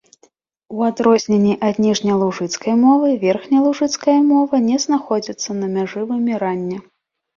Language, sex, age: Belarusian, female, 19-29